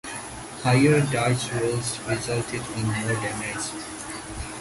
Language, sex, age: English, male, 19-29